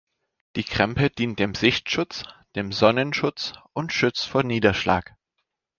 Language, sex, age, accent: German, male, 30-39, Deutschland Deutsch